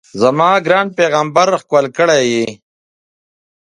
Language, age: Pashto, 30-39